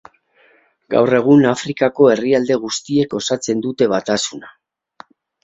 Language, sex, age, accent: Basque, male, 40-49, Mendebalekoa (Araba, Bizkaia, Gipuzkoako mendebaleko herri batzuk)